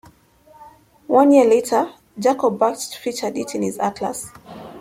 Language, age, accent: English, 30-39, England English